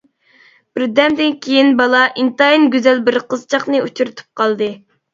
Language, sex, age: Uyghur, female, 30-39